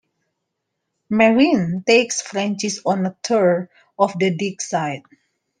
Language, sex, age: English, female, 30-39